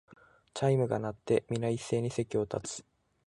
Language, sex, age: Japanese, male, 19-29